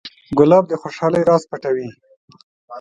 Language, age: Pashto, 30-39